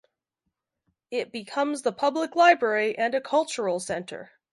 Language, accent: English, Canadian English